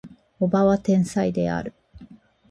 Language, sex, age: Japanese, female, 40-49